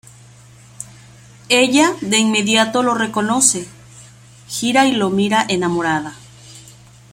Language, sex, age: Spanish, female, 30-39